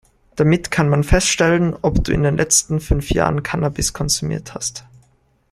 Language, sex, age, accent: German, male, 19-29, Österreichisches Deutsch